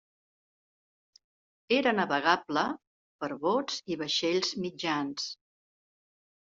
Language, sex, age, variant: Catalan, female, 60-69, Central